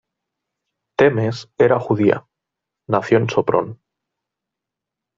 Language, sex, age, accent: Spanish, male, 30-39, España: Centro-Sur peninsular (Madrid, Toledo, Castilla-La Mancha)